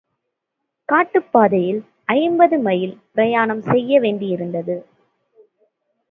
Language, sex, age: Tamil, female, 19-29